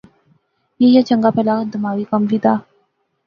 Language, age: Pahari-Potwari, 19-29